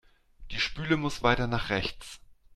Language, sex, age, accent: German, male, 40-49, Deutschland Deutsch